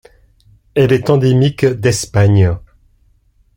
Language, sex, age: French, male, 60-69